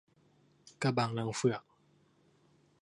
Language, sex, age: Thai, male, under 19